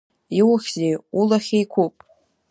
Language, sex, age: Abkhazian, female, under 19